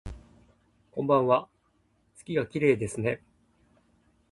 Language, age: Japanese, 50-59